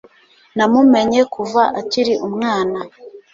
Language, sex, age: Kinyarwanda, female, 30-39